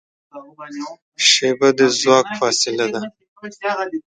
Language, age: Pashto, 19-29